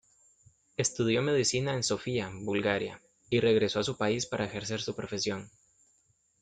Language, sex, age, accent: Spanish, male, 19-29, América central